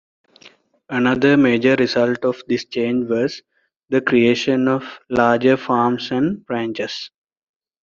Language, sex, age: English, male, 19-29